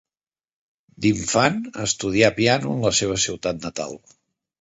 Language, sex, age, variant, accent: Catalan, male, 40-49, Central, central